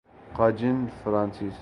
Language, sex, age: Urdu, male, 19-29